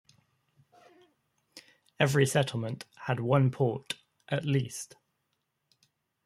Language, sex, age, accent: English, male, 19-29, England English